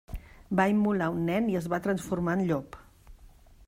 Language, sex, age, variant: Catalan, female, 50-59, Central